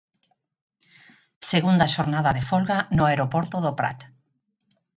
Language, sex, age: Galician, female, 40-49